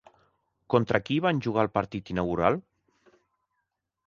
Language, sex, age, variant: Catalan, male, 30-39, Central